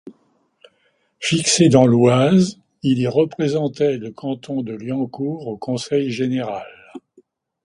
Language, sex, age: French, male, 80-89